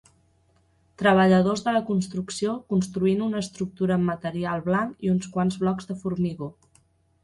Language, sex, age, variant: Catalan, female, 30-39, Central